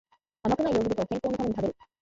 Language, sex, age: Japanese, female, under 19